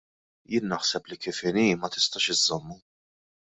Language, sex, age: Maltese, male, 19-29